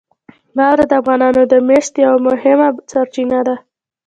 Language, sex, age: Pashto, female, under 19